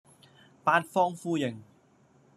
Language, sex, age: Cantonese, male, 40-49